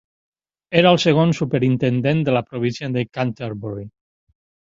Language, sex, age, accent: Catalan, male, 50-59, valencià